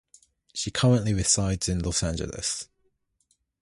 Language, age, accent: English, 19-29, England English